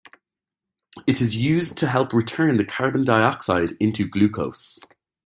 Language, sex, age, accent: English, male, 19-29, Irish English